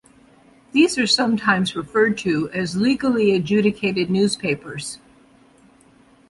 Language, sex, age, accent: English, female, 50-59, United States English